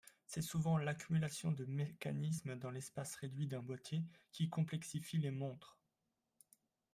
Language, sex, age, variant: French, male, 19-29, Français de métropole